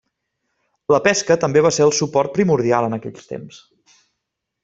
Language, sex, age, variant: Catalan, male, 19-29, Central